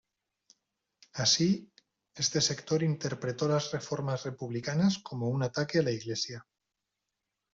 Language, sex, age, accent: Spanish, male, 30-39, España: Norte peninsular (Asturias, Castilla y León, Cantabria, País Vasco, Navarra, Aragón, La Rioja, Guadalajara, Cuenca)